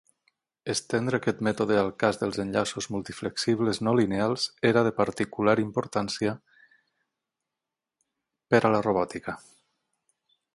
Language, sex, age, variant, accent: Catalan, male, 40-49, Tortosí, nord-occidental